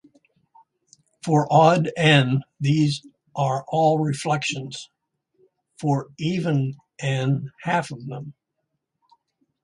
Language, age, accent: English, 60-69, United States English